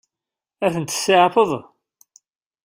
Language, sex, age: Kabyle, male, 50-59